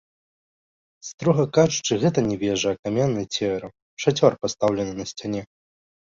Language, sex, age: Belarusian, male, 19-29